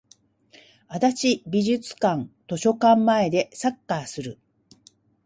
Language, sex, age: Japanese, female, 50-59